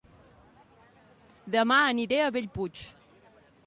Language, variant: Catalan, Central